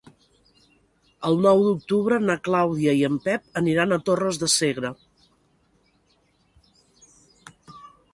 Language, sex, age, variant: Catalan, female, 50-59, Central